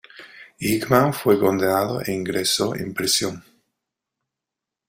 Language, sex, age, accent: Spanish, male, 19-29, España: Norte peninsular (Asturias, Castilla y León, Cantabria, País Vasco, Navarra, Aragón, La Rioja, Guadalajara, Cuenca)